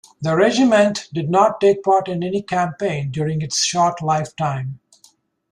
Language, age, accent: English, 50-59, United States English